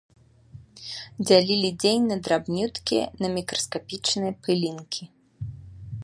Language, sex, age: Belarusian, female, 30-39